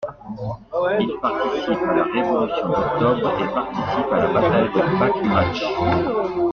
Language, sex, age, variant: French, male, 40-49, Français de métropole